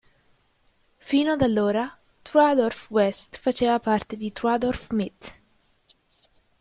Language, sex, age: Italian, female, 19-29